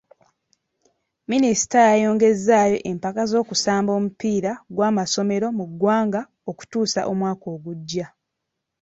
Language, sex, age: Ganda, female, 19-29